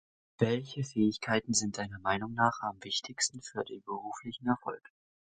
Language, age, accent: German, under 19, Deutschland Deutsch